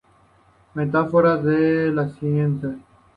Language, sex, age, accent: Spanish, male, 19-29, México